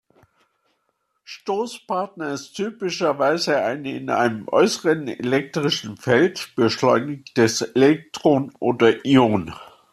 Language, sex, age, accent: German, male, 60-69, Deutschland Deutsch